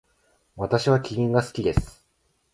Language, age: Japanese, 19-29